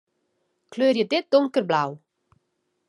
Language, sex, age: Western Frisian, female, 30-39